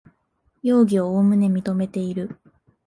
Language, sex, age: Japanese, female, 19-29